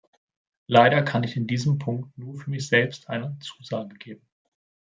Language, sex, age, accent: German, male, 19-29, Deutschland Deutsch